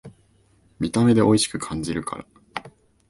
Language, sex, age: Japanese, male, 19-29